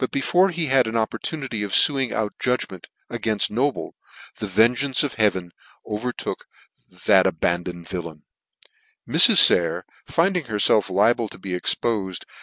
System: none